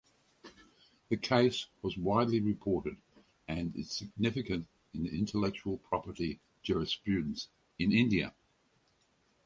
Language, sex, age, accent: English, male, 70-79, Australian English